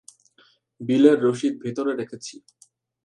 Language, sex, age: Bengali, male, 19-29